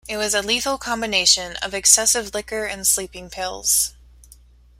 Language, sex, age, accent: English, female, 30-39, United States English